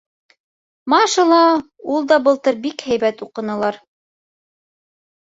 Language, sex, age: Bashkir, female, 19-29